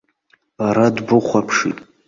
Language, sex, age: Abkhazian, male, under 19